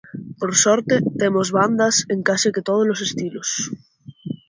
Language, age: Galician, 19-29